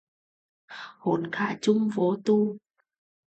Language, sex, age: Vietnamese, female, 19-29